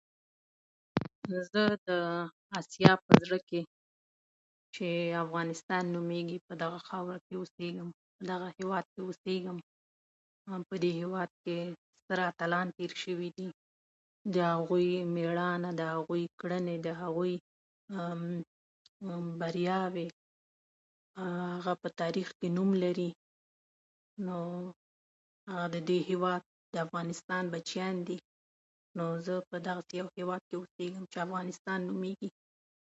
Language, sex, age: Pashto, female, 30-39